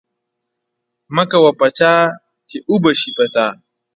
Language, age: Pashto, 19-29